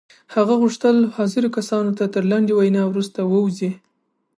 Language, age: Pashto, 19-29